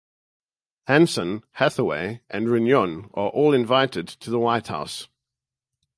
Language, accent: English, Southern African (South Africa, Zimbabwe, Namibia)